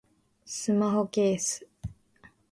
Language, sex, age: Japanese, female, 19-29